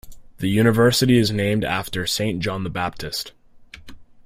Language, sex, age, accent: English, male, under 19, United States English